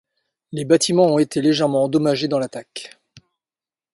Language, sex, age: French, male, 50-59